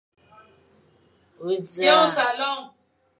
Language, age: Fang, under 19